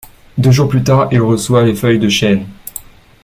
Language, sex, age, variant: French, male, 19-29, Français des départements et régions d'outre-mer